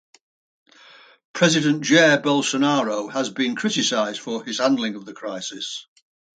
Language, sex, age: English, male, 80-89